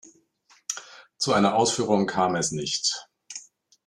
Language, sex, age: German, male, 50-59